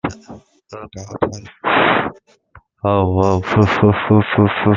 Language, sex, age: French, male, 19-29